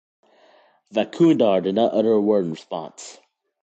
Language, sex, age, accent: English, male, under 19, United States English